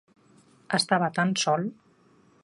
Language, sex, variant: Catalan, female, Septentrional